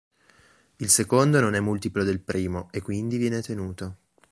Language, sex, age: Italian, male, 19-29